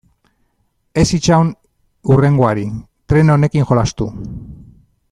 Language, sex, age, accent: Basque, male, 40-49, Mendebalekoa (Araba, Bizkaia, Gipuzkoako mendebaleko herri batzuk)